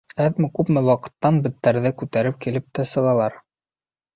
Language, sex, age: Bashkir, male, 19-29